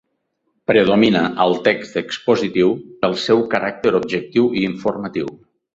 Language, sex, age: Catalan, male, 50-59